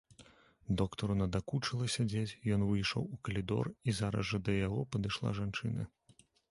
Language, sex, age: Belarusian, male, 30-39